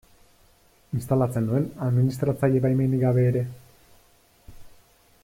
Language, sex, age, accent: Basque, male, 30-39, Erdialdekoa edo Nafarra (Gipuzkoa, Nafarroa)